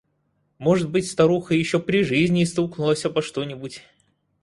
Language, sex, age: Russian, male, 30-39